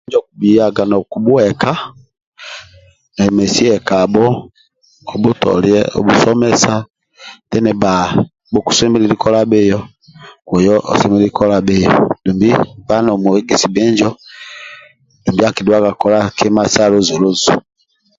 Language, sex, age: Amba (Uganda), male, 40-49